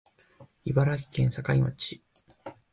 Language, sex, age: Japanese, male, 19-29